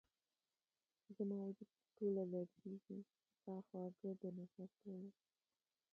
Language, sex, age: Pashto, female, 19-29